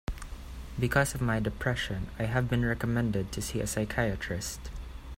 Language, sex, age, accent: English, male, under 19, Filipino